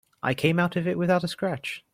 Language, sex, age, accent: English, male, 19-29, England English